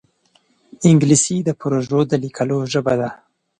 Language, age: Pashto, 30-39